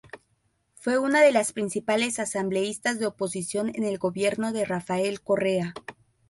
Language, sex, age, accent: Spanish, female, 19-29, México